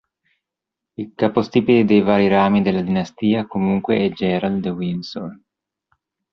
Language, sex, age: Italian, male, 40-49